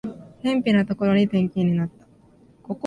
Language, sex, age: Japanese, female, 19-29